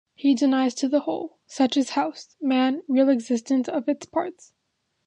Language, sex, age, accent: English, female, under 19, United States English